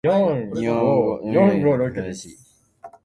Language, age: Japanese, under 19